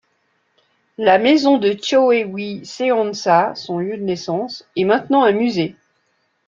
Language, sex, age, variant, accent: French, female, 50-59, Français d'Europe, Français de Suisse